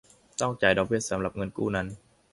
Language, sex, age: Thai, male, under 19